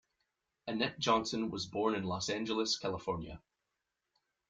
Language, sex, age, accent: English, male, 19-29, United States English